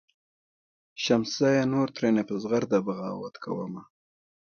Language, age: Pashto, 30-39